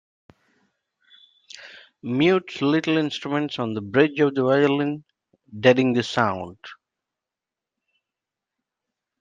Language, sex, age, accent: English, male, 30-39, India and South Asia (India, Pakistan, Sri Lanka)